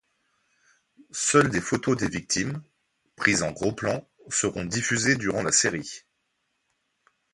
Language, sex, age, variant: French, male, 40-49, Français de métropole